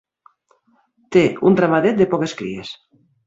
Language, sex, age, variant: Catalan, female, 40-49, Nord-Occidental